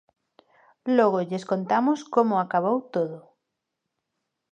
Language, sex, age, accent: Galician, female, 30-39, Neofalante